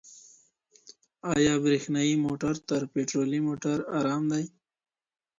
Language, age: Pashto, 19-29